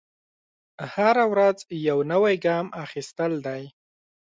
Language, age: Pashto, 19-29